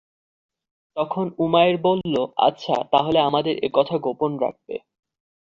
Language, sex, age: Bengali, male, under 19